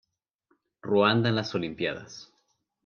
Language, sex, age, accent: Spanish, male, 40-49, México